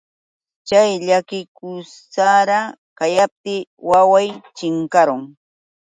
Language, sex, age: Yauyos Quechua, female, 60-69